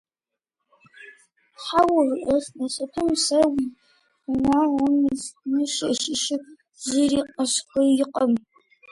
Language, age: Kabardian, under 19